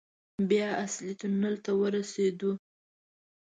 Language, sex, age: Pashto, female, 19-29